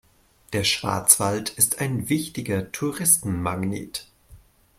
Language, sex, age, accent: German, male, 30-39, Deutschland Deutsch